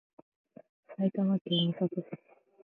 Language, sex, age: Japanese, female, 19-29